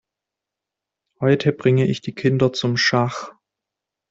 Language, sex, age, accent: German, male, 19-29, Deutschland Deutsch